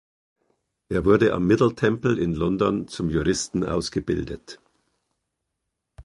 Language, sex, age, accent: German, male, 50-59, Österreichisches Deutsch